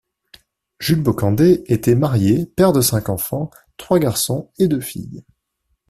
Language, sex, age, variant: French, male, 19-29, Français de métropole